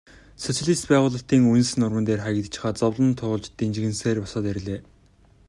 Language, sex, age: Mongolian, male, 19-29